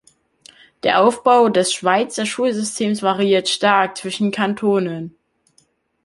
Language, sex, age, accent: German, male, under 19, Deutschland Deutsch